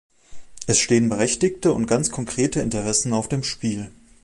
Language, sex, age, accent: German, male, 19-29, Deutschland Deutsch